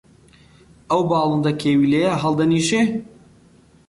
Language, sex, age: Central Kurdish, male, 19-29